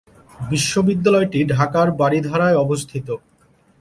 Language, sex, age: Bengali, male, 30-39